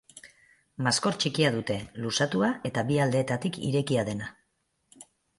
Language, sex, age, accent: Basque, female, 40-49, Mendebalekoa (Araba, Bizkaia, Gipuzkoako mendebaleko herri batzuk)